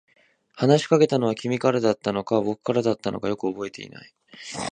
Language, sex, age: Japanese, male, 19-29